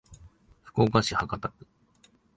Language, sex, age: Japanese, male, 19-29